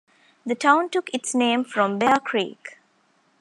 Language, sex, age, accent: English, female, 19-29, India and South Asia (India, Pakistan, Sri Lanka)